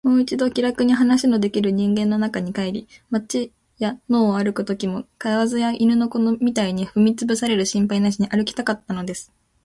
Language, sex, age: Japanese, female, under 19